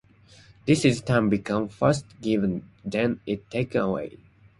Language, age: English, 19-29